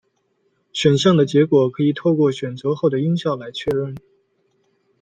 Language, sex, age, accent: Chinese, male, 19-29, 出生地：河北省